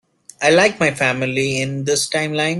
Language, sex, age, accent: English, male, 19-29, India and South Asia (India, Pakistan, Sri Lanka)